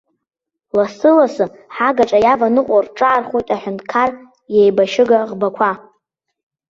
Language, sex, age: Abkhazian, female, under 19